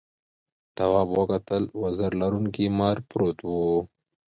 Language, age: Pashto, 19-29